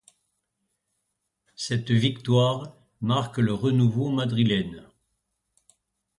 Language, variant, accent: French, Français de métropole, Français du sud de la France